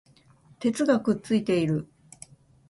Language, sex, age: Japanese, female, 40-49